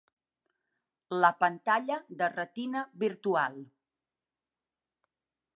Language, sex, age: Catalan, female, 40-49